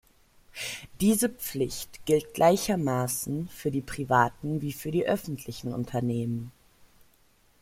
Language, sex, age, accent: German, female, 30-39, Deutschland Deutsch